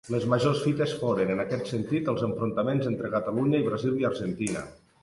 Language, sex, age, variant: Catalan, male, 40-49, Nord-Occidental